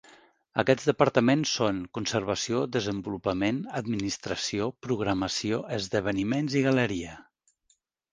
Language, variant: Catalan, Central